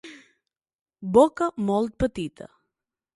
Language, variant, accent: Catalan, Balear, balear